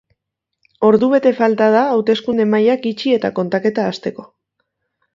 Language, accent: Basque, Erdialdekoa edo Nafarra (Gipuzkoa, Nafarroa)